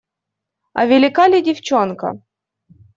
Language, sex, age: Russian, female, 19-29